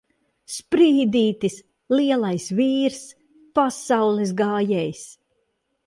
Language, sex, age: Latvian, female, 60-69